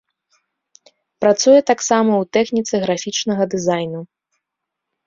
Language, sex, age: Belarusian, female, under 19